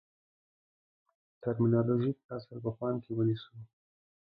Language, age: Pashto, 30-39